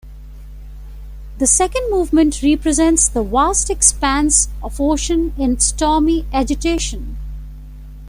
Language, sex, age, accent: English, female, 50-59, India and South Asia (India, Pakistan, Sri Lanka)